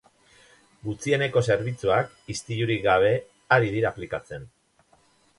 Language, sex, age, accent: Basque, male, 50-59, Mendebalekoa (Araba, Bizkaia, Gipuzkoako mendebaleko herri batzuk)